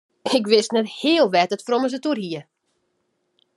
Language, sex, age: Western Frisian, female, 30-39